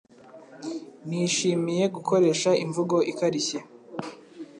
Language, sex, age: Kinyarwanda, male, 19-29